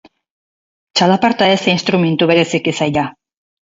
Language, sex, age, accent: Basque, female, 50-59, Erdialdekoa edo Nafarra (Gipuzkoa, Nafarroa)